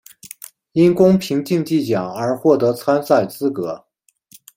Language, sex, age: Chinese, male, 30-39